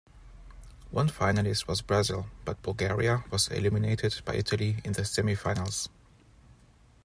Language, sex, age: English, male, 30-39